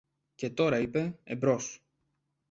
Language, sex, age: Greek, male, 19-29